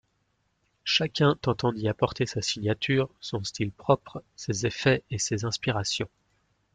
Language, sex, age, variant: French, male, 19-29, Français de métropole